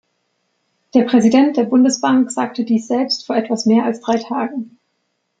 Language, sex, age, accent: German, female, 19-29, Deutschland Deutsch